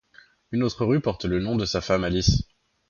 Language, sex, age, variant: French, male, 19-29, Français de métropole